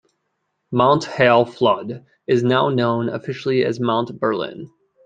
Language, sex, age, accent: English, male, 30-39, United States English